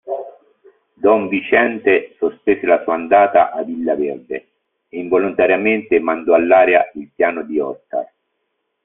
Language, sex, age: Italian, male, 50-59